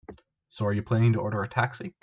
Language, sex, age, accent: English, male, under 19, United States English